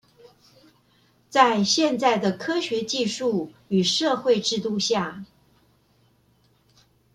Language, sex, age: Chinese, female, 60-69